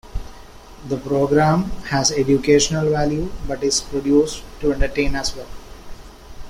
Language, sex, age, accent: English, male, 19-29, India and South Asia (India, Pakistan, Sri Lanka)